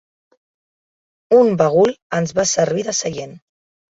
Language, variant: Catalan, Central